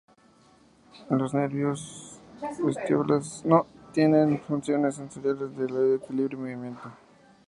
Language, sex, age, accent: Spanish, male, 19-29, México